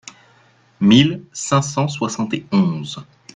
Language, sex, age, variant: French, male, 19-29, Français de métropole